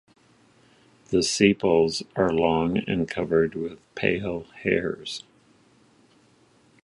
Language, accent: English, United States English